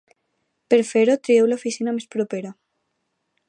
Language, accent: Catalan, valencià